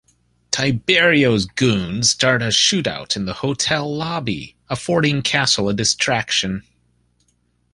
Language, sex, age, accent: English, male, 40-49, United States English